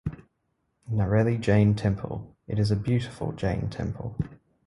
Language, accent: English, Australian English